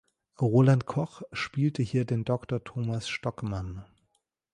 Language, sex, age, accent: German, male, 30-39, Deutschland Deutsch